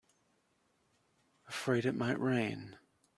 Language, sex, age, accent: English, male, 30-39, United States English